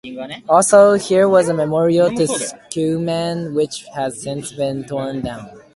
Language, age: English, under 19